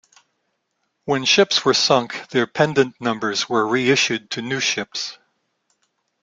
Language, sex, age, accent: English, male, 60-69, United States English